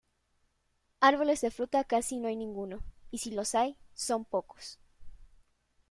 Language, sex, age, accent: Spanish, female, 19-29, México